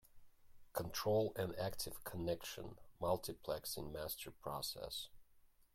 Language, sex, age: English, male, 40-49